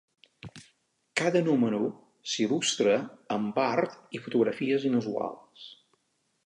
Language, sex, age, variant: Catalan, male, 50-59, Balear